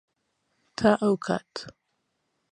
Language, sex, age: Central Kurdish, female, 30-39